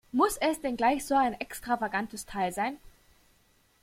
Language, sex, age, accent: German, female, 19-29, Deutschland Deutsch